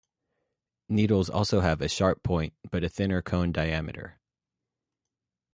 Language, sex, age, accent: English, male, 19-29, United States English